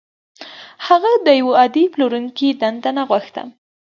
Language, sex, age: Pashto, female, 19-29